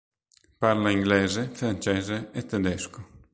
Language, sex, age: Italian, male, 19-29